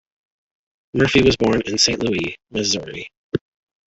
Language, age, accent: English, 30-39, Canadian English